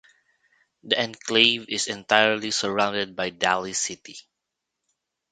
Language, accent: English, Filipino